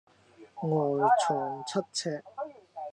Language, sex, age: Cantonese, male, 19-29